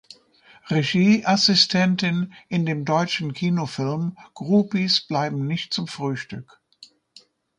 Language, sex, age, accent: German, female, 70-79, Deutschland Deutsch